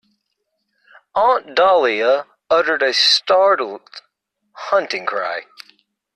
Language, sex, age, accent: English, male, 30-39, United States English